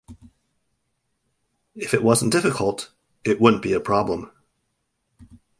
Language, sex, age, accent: English, male, 40-49, United States English